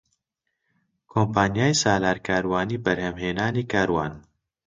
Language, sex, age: Central Kurdish, male, 19-29